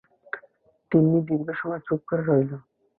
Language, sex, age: Bengali, male, under 19